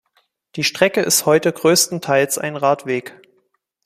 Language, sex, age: German, male, 19-29